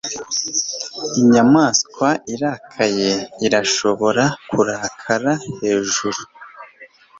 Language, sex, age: Kinyarwanda, male, 19-29